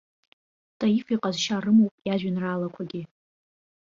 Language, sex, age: Abkhazian, female, under 19